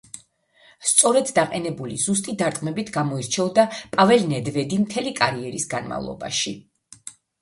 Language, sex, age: Georgian, female, 50-59